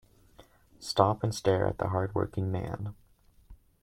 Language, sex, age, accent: English, male, 19-29, United States English